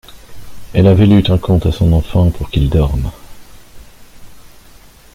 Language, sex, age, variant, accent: French, male, 50-59, Français d'Europe, Français de Belgique